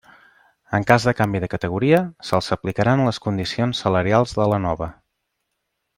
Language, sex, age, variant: Catalan, male, 30-39, Central